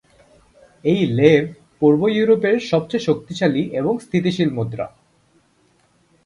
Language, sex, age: Bengali, male, 19-29